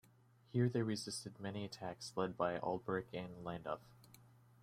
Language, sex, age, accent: English, male, 19-29, United States English